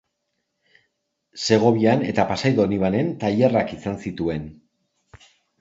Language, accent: Basque, Erdialdekoa edo Nafarra (Gipuzkoa, Nafarroa)